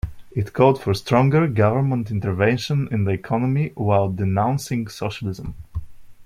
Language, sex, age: English, male, 19-29